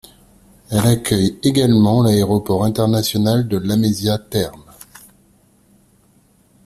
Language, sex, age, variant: French, male, 40-49, Français de métropole